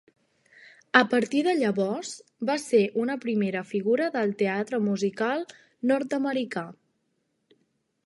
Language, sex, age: Catalan, female, under 19